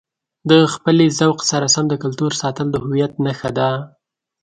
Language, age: Pashto, 19-29